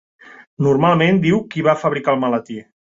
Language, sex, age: Catalan, male, 50-59